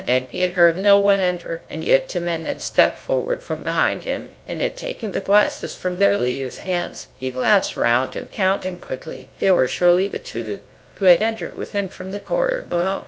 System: TTS, GlowTTS